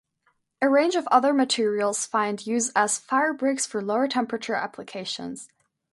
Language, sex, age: English, female, under 19